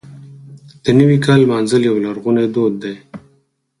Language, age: Pashto, 30-39